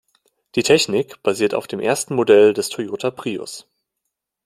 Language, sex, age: German, male, 19-29